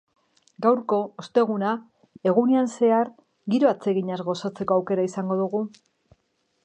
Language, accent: Basque, Mendebalekoa (Araba, Bizkaia, Gipuzkoako mendebaleko herri batzuk)